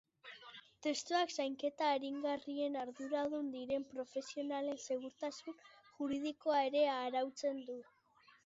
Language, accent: Basque, Mendebalekoa (Araba, Bizkaia, Gipuzkoako mendebaleko herri batzuk)